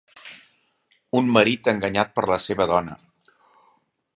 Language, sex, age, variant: Catalan, male, 50-59, Central